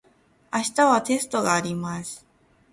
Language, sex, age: Japanese, female, 19-29